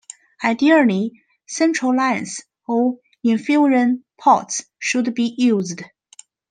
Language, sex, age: English, female, 30-39